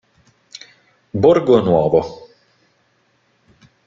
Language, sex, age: Italian, male, 19-29